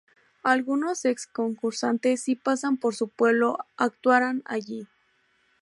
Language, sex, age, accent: Spanish, female, 19-29, México